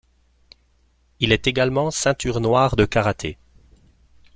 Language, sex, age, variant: French, male, 40-49, Français de métropole